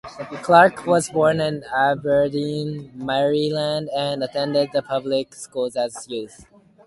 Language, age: English, under 19